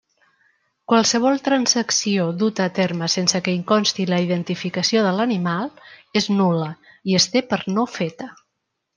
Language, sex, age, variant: Catalan, female, 50-59, Central